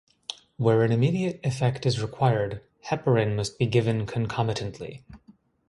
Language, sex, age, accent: English, male, 30-39, United States English